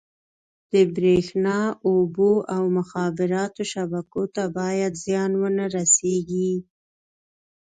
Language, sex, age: Pashto, female, 19-29